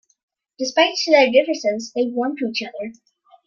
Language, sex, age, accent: English, female, under 19, Canadian English